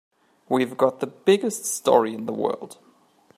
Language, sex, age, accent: English, male, 30-39, England English